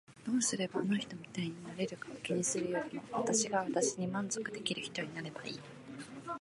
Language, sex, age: Japanese, female, 19-29